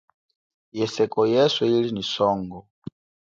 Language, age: Chokwe, 19-29